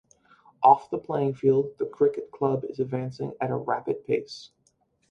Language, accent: English, United States English